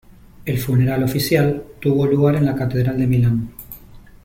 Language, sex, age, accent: Spanish, male, 40-49, Rioplatense: Argentina, Uruguay, este de Bolivia, Paraguay